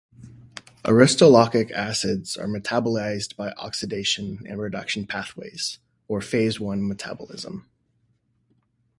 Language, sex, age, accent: English, male, 30-39, United States English